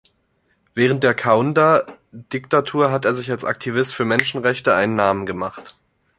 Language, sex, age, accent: German, male, 19-29, Deutschland Deutsch